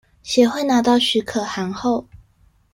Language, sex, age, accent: Chinese, female, 19-29, 出生地：臺北市